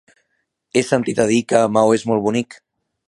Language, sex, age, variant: Catalan, male, 30-39, Central